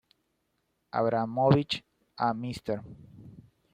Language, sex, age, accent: Spanish, male, 19-29, Rioplatense: Argentina, Uruguay, este de Bolivia, Paraguay